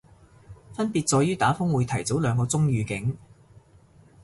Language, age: Cantonese, 40-49